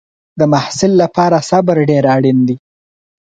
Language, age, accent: Pashto, 19-29, کندهارۍ لهجه